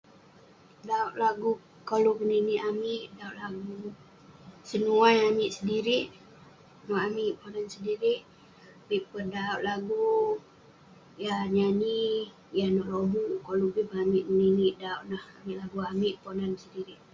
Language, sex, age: Western Penan, female, under 19